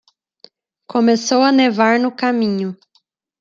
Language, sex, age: Portuguese, female, 30-39